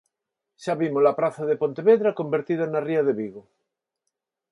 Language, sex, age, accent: Galician, male, 50-59, Neofalante